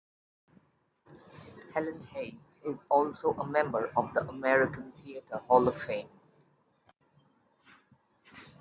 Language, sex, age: English, female, 30-39